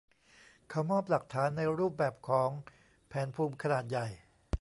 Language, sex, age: Thai, male, 50-59